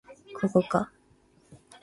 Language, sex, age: Japanese, female, 19-29